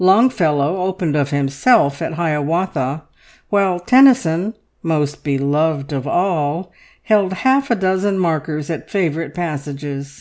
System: none